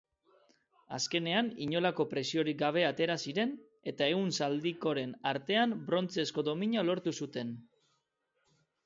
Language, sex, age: Basque, male, 30-39